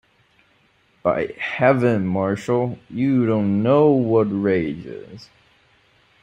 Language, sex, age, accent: English, male, 19-29, United States English